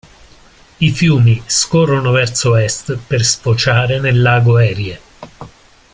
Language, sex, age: Italian, male, 50-59